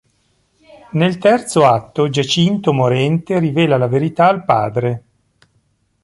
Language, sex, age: Italian, male, 40-49